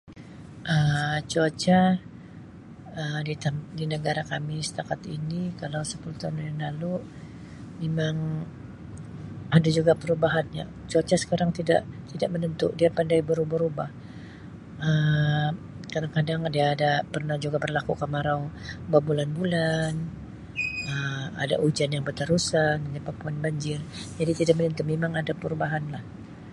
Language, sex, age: Sabah Malay, female, 50-59